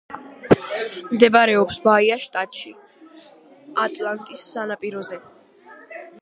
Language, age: Georgian, under 19